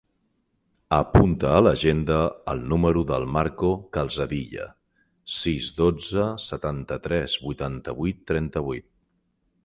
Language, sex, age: Catalan, male, 40-49